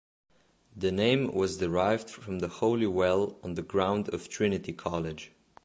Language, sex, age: English, male, under 19